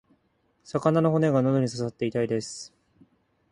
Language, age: Japanese, 19-29